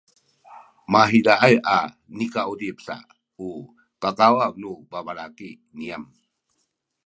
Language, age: Sakizaya, 60-69